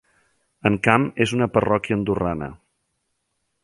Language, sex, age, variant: Catalan, male, 40-49, Central